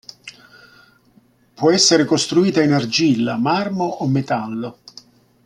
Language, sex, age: Italian, male, 60-69